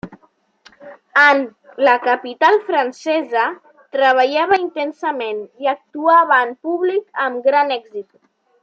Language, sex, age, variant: Catalan, male, under 19, Central